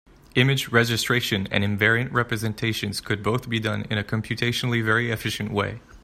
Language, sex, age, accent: English, male, 19-29, Canadian English